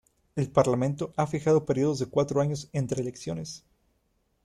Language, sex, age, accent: Spanish, male, 19-29, México